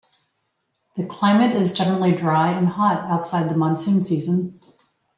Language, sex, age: English, female, 50-59